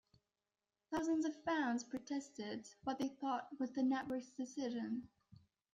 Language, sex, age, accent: English, female, under 19, England English